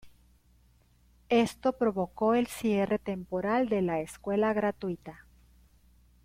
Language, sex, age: Spanish, female, 40-49